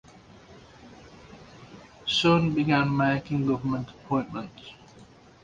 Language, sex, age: English, male, 19-29